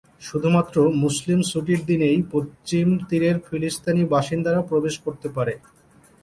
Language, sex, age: Bengali, male, 30-39